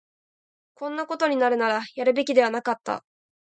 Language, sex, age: Japanese, female, 19-29